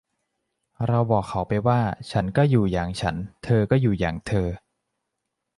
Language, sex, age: Thai, male, 19-29